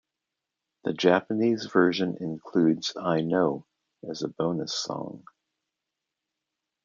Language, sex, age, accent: English, male, 60-69, United States English